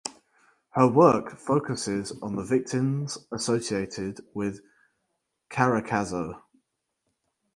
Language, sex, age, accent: English, male, 19-29, England English